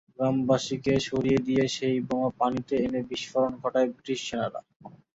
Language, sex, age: Bengali, male, 19-29